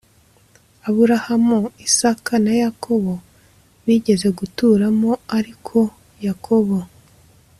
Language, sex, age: Kinyarwanda, female, 19-29